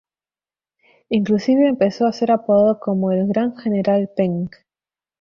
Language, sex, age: Spanish, female, 19-29